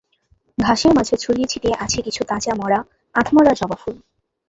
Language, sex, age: Bengali, female, 19-29